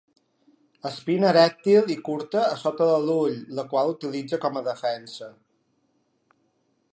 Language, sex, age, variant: Catalan, male, 40-49, Balear